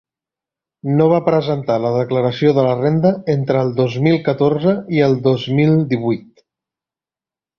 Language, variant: Catalan, Central